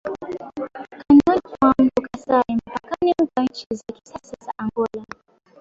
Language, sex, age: Swahili, female, 19-29